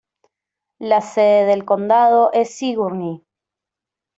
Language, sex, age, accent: Spanish, female, 19-29, Rioplatense: Argentina, Uruguay, este de Bolivia, Paraguay